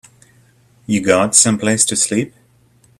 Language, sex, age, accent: English, male, 30-39, United States English